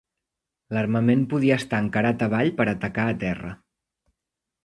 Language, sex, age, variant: Catalan, male, 30-39, Central